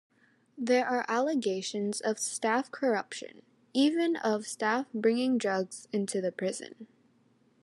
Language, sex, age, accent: English, female, under 19, United States English